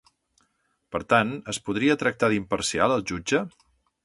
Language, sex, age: Catalan, male, 50-59